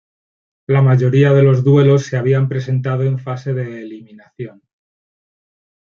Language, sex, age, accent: Spanish, male, 40-49, España: Norte peninsular (Asturias, Castilla y León, Cantabria, País Vasco, Navarra, Aragón, La Rioja, Guadalajara, Cuenca)